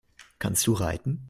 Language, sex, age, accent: German, male, 19-29, Deutschland Deutsch